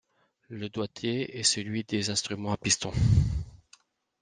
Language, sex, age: French, male, 30-39